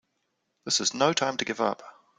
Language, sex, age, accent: English, male, 19-29, New Zealand English